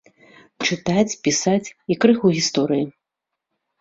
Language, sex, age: Belarusian, female, 40-49